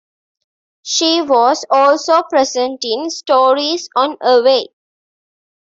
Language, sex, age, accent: English, female, 19-29, India and South Asia (India, Pakistan, Sri Lanka)